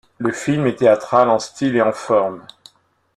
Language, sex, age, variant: French, male, 50-59, Français de métropole